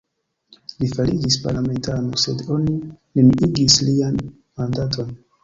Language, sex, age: Esperanto, male, 19-29